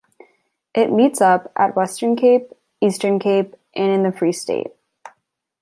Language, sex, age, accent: English, female, 19-29, United States English